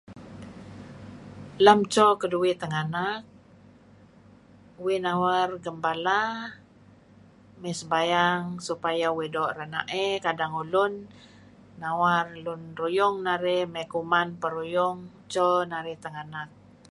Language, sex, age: Kelabit, female, 60-69